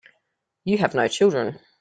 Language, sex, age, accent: English, female, 30-39, Australian English